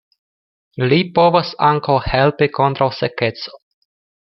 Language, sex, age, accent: Esperanto, male, 19-29, Internacia